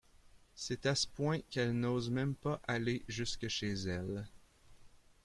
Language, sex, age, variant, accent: French, male, 30-39, Français d'Amérique du Nord, Français du Canada